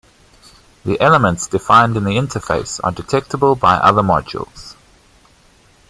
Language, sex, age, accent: English, male, 19-29, Southern African (South Africa, Zimbabwe, Namibia)